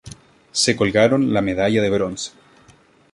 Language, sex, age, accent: Spanish, male, 19-29, Chileno: Chile, Cuyo